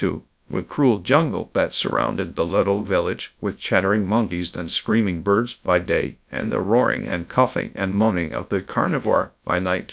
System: TTS, GradTTS